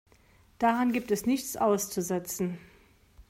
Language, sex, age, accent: German, male, 50-59, Deutschland Deutsch